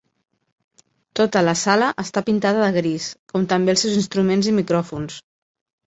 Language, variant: Catalan, Central